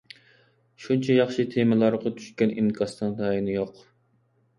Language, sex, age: Uyghur, male, 19-29